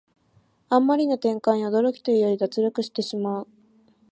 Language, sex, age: Japanese, female, 19-29